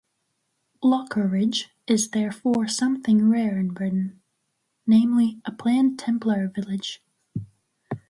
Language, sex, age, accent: English, female, under 19, United States English; England English